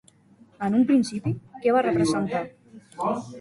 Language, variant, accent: Catalan, Central, central